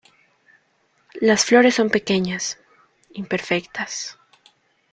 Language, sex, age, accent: Spanish, female, 19-29, Andino-Pacífico: Colombia, Perú, Ecuador, oeste de Bolivia y Venezuela andina